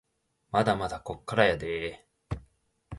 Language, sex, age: Japanese, male, under 19